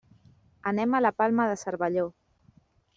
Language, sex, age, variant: Catalan, female, 40-49, Central